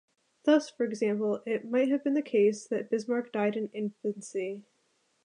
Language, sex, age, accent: English, female, 19-29, United States English